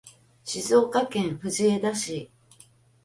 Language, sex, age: Japanese, female, 50-59